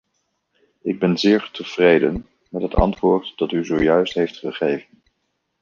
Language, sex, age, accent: Dutch, male, 19-29, Nederlands Nederlands